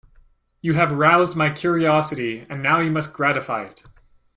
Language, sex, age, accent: English, male, 19-29, Canadian English